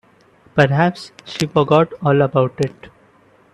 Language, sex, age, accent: English, male, 19-29, India and South Asia (India, Pakistan, Sri Lanka)